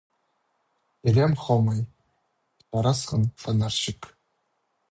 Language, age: Khakas, 19-29